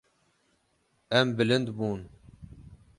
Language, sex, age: Kurdish, male, 30-39